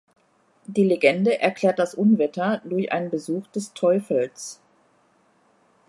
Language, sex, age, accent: German, female, 40-49, Deutschland Deutsch